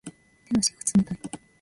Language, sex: Japanese, female